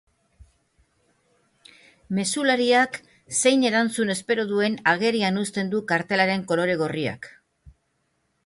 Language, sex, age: Basque, female, 50-59